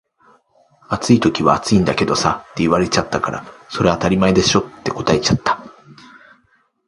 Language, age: Japanese, 30-39